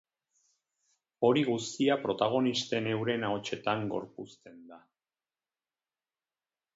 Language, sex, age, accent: Basque, male, 40-49, Erdialdekoa edo Nafarra (Gipuzkoa, Nafarroa)